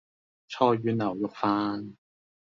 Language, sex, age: Cantonese, male, 30-39